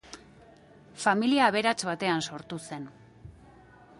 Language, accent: Basque, Mendebalekoa (Araba, Bizkaia, Gipuzkoako mendebaleko herri batzuk)